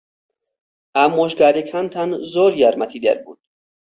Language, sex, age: Central Kurdish, male, 30-39